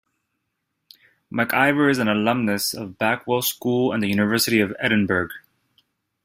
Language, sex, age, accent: English, male, 30-39, United States English